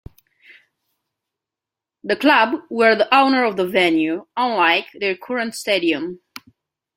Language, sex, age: English, female, 30-39